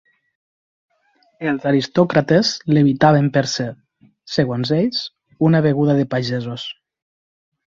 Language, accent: Catalan, occidental